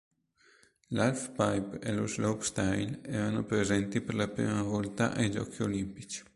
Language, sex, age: Italian, male, 19-29